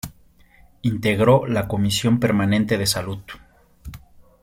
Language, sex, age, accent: Spanish, male, 30-39, México